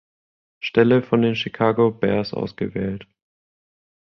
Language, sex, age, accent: German, male, 19-29, Deutschland Deutsch